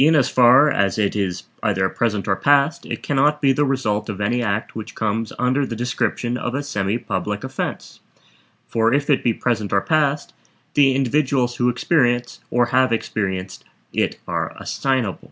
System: none